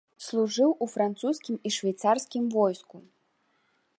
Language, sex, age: Belarusian, female, 30-39